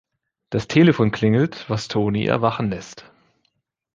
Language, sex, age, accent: German, male, 30-39, Deutschland Deutsch